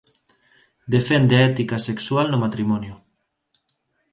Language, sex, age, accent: Galician, male, 19-29, Neofalante